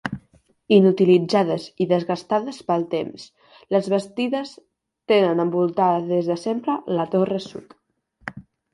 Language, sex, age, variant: Catalan, male, 19-29, Central